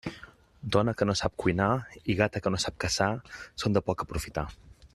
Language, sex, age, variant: Catalan, male, 30-39, Central